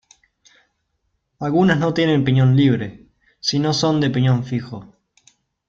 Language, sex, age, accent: Spanish, male, 19-29, Rioplatense: Argentina, Uruguay, este de Bolivia, Paraguay